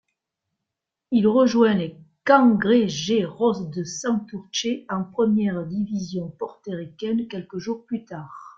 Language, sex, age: French, female, 60-69